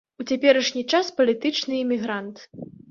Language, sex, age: Belarusian, female, 19-29